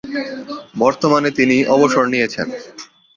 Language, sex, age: Bengali, male, 19-29